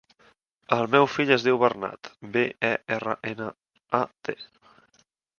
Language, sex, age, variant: Catalan, male, 19-29, Central